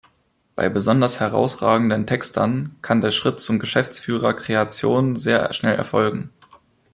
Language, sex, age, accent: German, male, under 19, Deutschland Deutsch